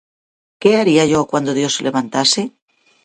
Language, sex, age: Spanish, female, 40-49